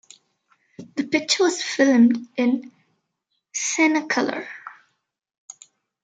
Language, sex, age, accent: English, female, under 19, India and South Asia (India, Pakistan, Sri Lanka)